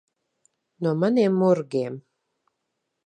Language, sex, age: Latvian, female, 40-49